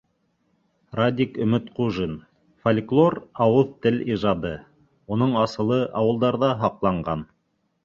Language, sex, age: Bashkir, male, 30-39